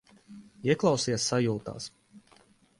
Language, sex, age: Latvian, male, 19-29